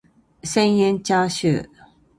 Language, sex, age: Japanese, female, 50-59